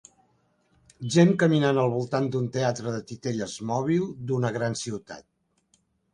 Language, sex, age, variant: Catalan, male, 60-69, Central